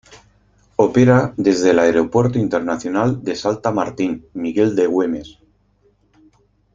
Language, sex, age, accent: Spanish, male, 50-59, España: Norte peninsular (Asturias, Castilla y León, Cantabria, País Vasco, Navarra, Aragón, La Rioja, Guadalajara, Cuenca)